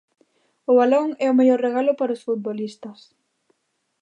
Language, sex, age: Galician, female, 19-29